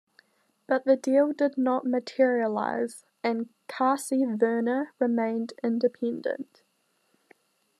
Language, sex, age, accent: English, female, 19-29, New Zealand English